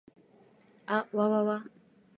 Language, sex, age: Japanese, female, 19-29